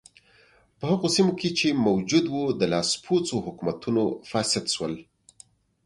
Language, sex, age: Pashto, male, 30-39